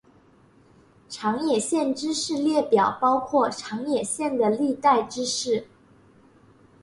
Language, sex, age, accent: Chinese, female, 19-29, 出生地：北京市